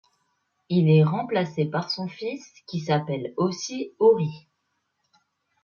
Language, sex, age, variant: French, female, 19-29, Français de métropole